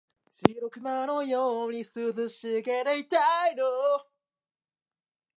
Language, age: Japanese, under 19